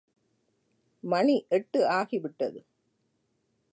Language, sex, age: Tamil, female, 70-79